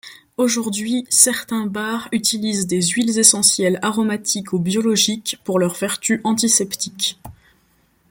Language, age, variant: French, 19-29, Français de métropole